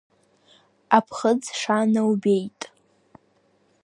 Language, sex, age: Abkhazian, female, under 19